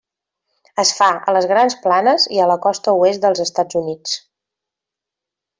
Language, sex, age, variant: Catalan, female, 40-49, Central